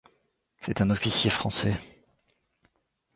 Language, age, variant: French, 60-69, Français de métropole